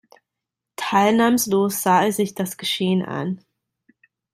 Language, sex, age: German, female, 30-39